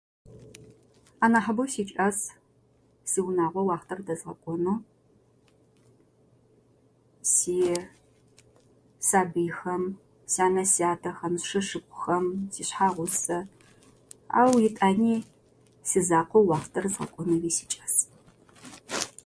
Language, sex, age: Adyghe, female, 30-39